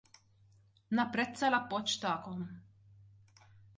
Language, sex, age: Maltese, female, 30-39